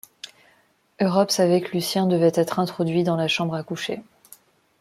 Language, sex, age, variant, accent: French, female, 30-39, Français d'Afrique subsaharienne et des îles africaines, Français de Madagascar